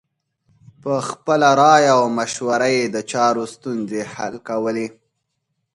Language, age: Pashto, 19-29